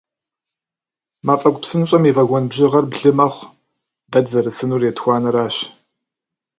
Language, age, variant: Kabardian, 30-39, Адыгэбзэ (Къэбэрдей, Кирил, псоми зэдай)